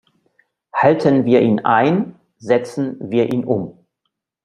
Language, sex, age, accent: German, male, 40-49, Deutschland Deutsch